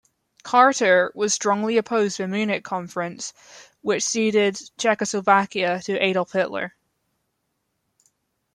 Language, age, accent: English, 19-29, England English